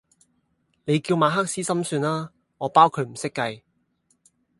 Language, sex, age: Cantonese, male, 19-29